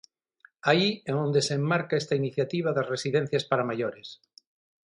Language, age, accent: Galician, 50-59, Atlántico (seseo e gheada); Normativo (estándar)